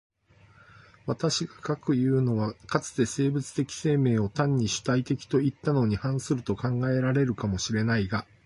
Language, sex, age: Japanese, male, 40-49